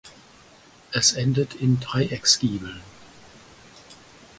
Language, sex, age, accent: German, male, 50-59, Deutschland Deutsch